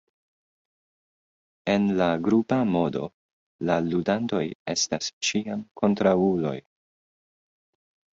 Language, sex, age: Esperanto, male, 19-29